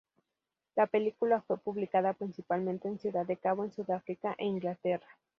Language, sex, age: Spanish, female, 19-29